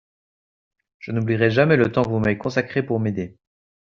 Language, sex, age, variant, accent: French, male, 30-39, Français d'Europe, Français de Belgique